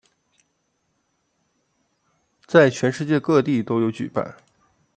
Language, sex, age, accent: Chinese, male, 30-39, 出生地：黑龙江省